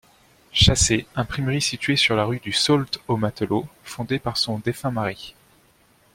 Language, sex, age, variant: French, male, 19-29, Français de métropole